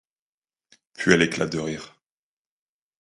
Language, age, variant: French, 30-39, Français de métropole